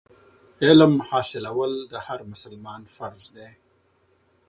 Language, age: Pashto, 40-49